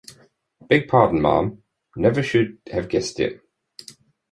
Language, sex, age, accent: English, male, 40-49, England English